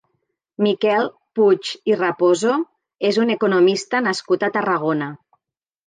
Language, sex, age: Catalan, female, 50-59